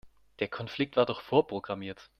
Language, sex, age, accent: German, male, under 19, Deutschland Deutsch